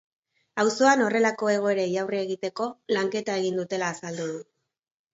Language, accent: Basque, Erdialdekoa edo Nafarra (Gipuzkoa, Nafarroa)